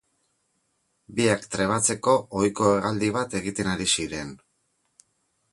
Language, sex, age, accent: Basque, male, 50-59, Mendebalekoa (Araba, Bizkaia, Gipuzkoako mendebaleko herri batzuk)